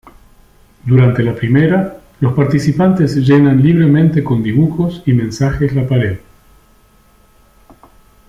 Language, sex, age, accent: Spanish, male, 50-59, Rioplatense: Argentina, Uruguay, este de Bolivia, Paraguay